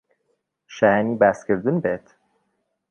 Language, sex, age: Central Kurdish, male, 19-29